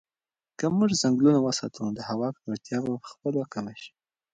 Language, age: Pashto, 19-29